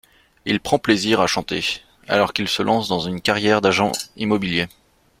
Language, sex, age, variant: French, male, 30-39, Français de métropole